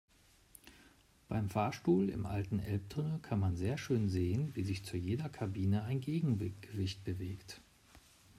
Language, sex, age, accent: German, male, 40-49, Deutschland Deutsch